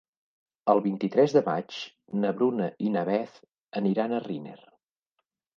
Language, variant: Catalan, Central